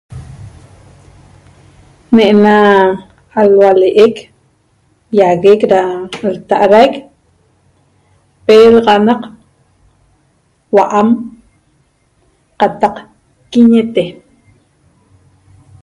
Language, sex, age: Toba, female, 40-49